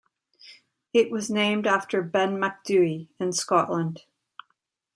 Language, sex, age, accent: English, female, 30-39, Canadian English